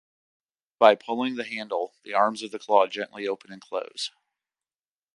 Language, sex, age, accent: English, male, 30-39, United States English